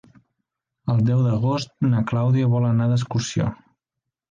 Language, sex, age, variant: Catalan, male, 19-29, Central